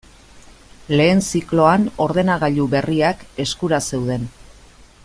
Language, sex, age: Basque, female, 50-59